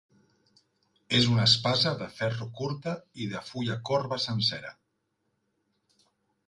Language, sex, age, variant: Catalan, male, 40-49, Central